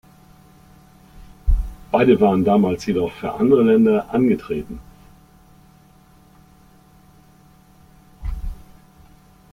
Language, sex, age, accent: German, male, 50-59, Deutschland Deutsch